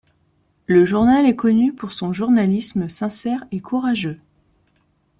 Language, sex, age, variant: French, female, 30-39, Français de métropole